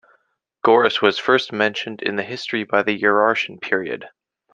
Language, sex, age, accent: English, male, 19-29, United States English